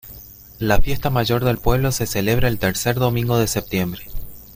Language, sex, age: Spanish, male, 30-39